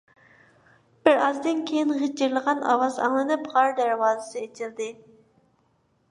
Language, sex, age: Uyghur, female, 19-29